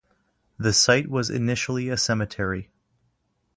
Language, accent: English, Canadian English